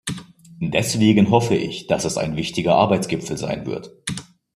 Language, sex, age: German, male, 19-29